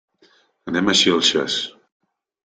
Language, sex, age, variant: Catalan, male, 40-49, Central